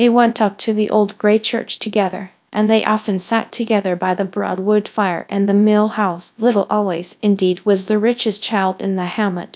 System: TTS, GradTTS